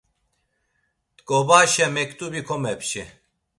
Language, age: Laz, 40-49